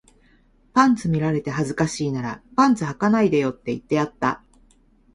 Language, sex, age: Japanese, female, 50-59